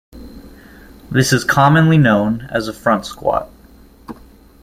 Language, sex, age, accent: English, male, 19-29, United States English